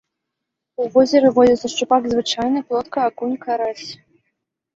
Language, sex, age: Belarusian, female, 19-29